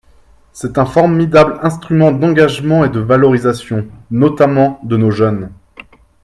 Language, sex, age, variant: French, male, 19-29, Français de métropole